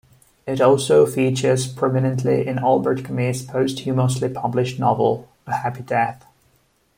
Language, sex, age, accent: English, male, 19-29, England English